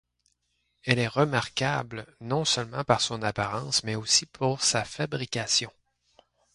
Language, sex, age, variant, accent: French, male, 50-59, Français d'Amérique du Nord, Français du Canada